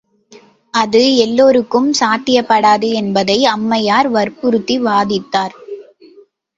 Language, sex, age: Tamil, female, under 19